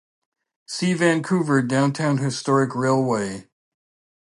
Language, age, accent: English, 50-59, Canadian English